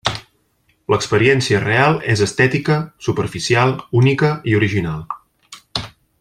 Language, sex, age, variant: Catalan, male, 30-39, Central